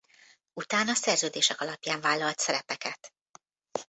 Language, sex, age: Hungarian, female, 50-59